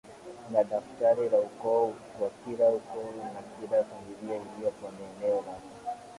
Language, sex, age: Swahili, male, 19-29